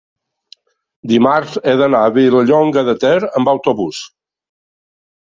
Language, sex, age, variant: Catalan, male, 60-69, Balear